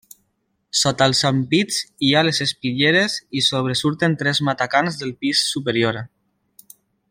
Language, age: Catalan, 19-29